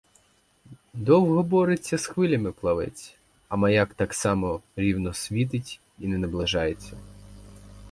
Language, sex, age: Ukrainian, male, 19-29